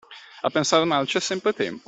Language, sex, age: Italian, male, 19-29